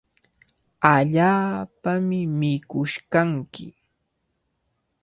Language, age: Cajatambo North Lima Quechua, 19-29